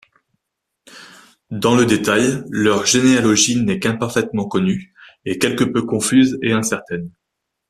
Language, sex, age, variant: French, male, 19-29, Français de métropole